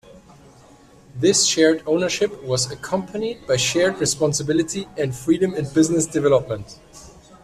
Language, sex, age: English, male, 30-39